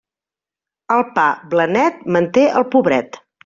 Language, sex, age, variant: Catalan, female, 50-59, Central